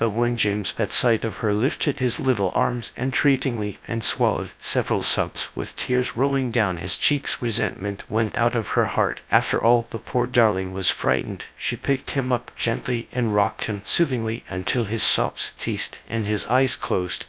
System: TTS, GradTTS